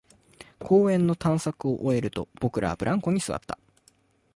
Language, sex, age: Japanese, male, 19-29